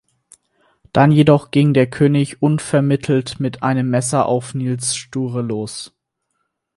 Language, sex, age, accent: German, male, 19-29, Deutschland Deutsch